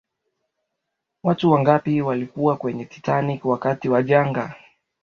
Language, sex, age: Swahili, male, 19-29